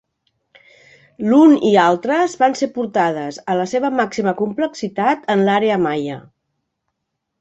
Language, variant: Catalan, Central